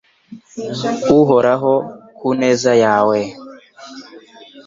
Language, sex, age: Kinyarwanda, male, 19-29